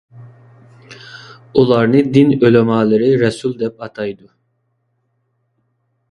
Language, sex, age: Uyghur, male, 19-29